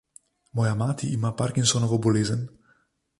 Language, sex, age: Slovenian, male, 30-39